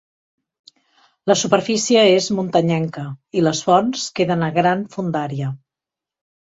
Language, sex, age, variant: Catalan, female, 50-59, Central